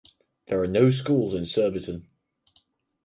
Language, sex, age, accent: English, male, under 19, England English